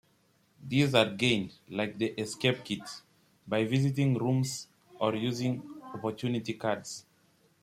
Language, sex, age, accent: English, male, under 19, England English